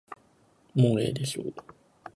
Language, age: Japanese, 19-29